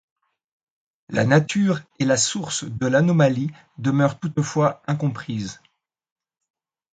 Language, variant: French, Français de métropole